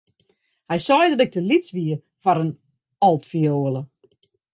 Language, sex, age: Western Frisian, female, 40-49